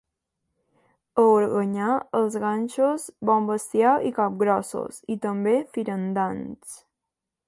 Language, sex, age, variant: Catalan, female, under 19, Balear